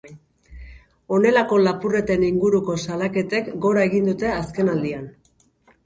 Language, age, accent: Basque, 40-49, Erdialdekoa edo Nafarra (Gipuzkoa, Nafarroa)